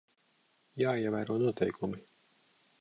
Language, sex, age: Latvian, male, 40-49